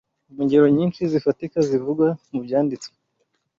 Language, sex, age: Kinyarwanda, male, 19-29